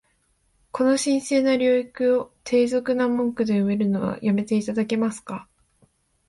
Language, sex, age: Japanese, female, 19-29